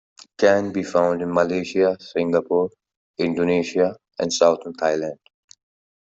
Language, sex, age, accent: English, male, 30-39, India and South Asia (India, Pakistan, Sri Lanka)